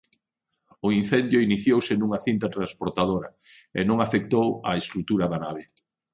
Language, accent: Galician, Central (gheada)